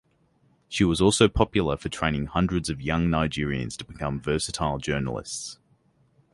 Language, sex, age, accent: English, male, under 19, Australian English; England English